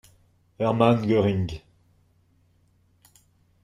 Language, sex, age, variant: French, male, 19-29, Français de métropole